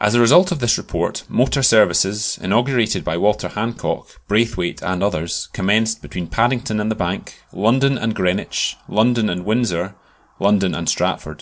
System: none